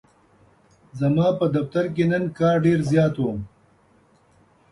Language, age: Pashto, 50-59